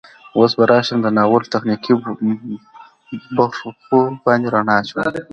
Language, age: Pashto, under 19